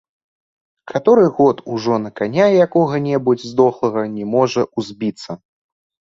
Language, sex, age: Belarusian, male, under 19